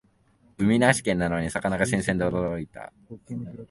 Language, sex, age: Japanese, male, 19-29